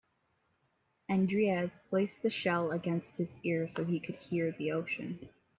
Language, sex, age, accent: English, male, under 19, Canadian English